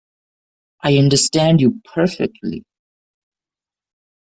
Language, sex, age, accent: English, male, 19-29, India and South Asia (India, Pakistan, Sri Lanka)